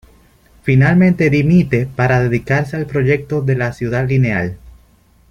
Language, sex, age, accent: Spanish, male, 19-29, Caribe: Cuba, Venezuela, Puerto Rico, República Dominicana, Panamá, Colombia caribeña, México caribeño, Costa del golfo de México